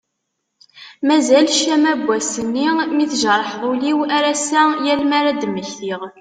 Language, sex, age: Kabyle, female, 19-29